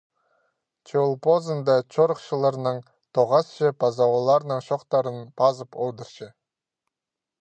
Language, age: Khakas, 19-29